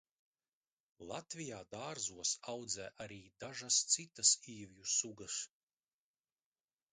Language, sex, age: Latvian, male, 40-49